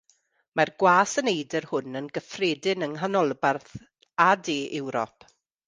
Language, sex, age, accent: Welsh, female, 40-49, Y Deyrnas Unedig Cymraeg